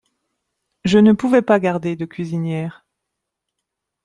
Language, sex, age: French, female, 40-49